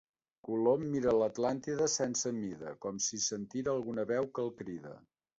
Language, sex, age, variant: Catalan, male, 50-59, Central